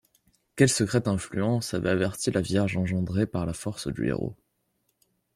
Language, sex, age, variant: French, male, 19-29, Français de métropole